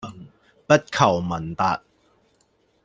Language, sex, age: Cantonese, male, 30-39